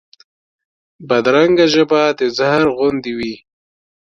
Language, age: Pashto, 19-29